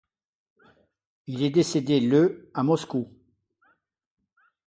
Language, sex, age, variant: French, male, 70-79, Français de métropole